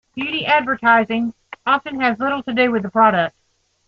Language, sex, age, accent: English, female, 40-49, United States English